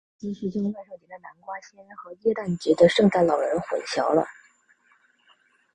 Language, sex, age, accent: Chinese, female, 19-29, 出生地：北京市